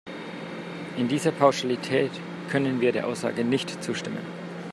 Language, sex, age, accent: German, male, 30-39, Deutschland Deutsch